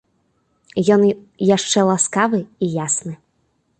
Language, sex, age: Belarusian, female, 19-29